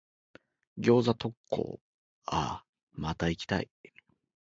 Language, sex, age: Japanese, male, 40-49